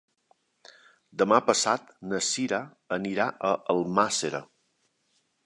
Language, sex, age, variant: Catalan, male, 60-69, Balear